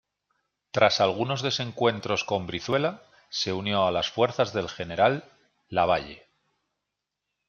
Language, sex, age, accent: Spanish, male, 40-49, España: Norte peninsular (Asturias, Castilla y León, Cantabria, País Vasco, Navarra, Aragón, La Rioja, Guadalajara, Cuenca)